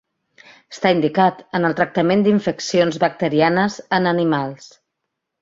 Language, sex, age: Catalan, female, 40-49